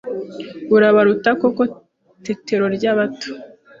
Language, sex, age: Kinyarwanda, female, 19-29